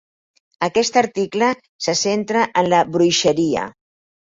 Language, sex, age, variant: Catalan, female, 60-69, Central